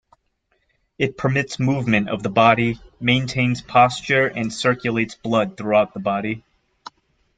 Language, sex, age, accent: English, male, 30-39, United States English